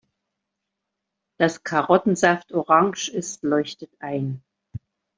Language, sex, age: German, female, 60-69